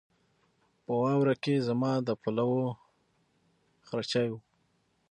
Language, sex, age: Pashto, male, 19-29